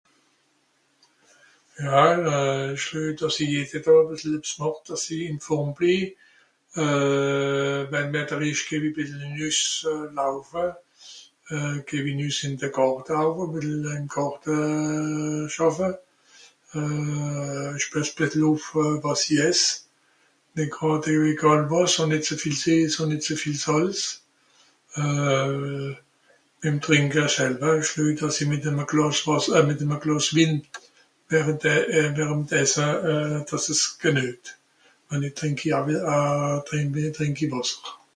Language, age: Swiss German, 60-69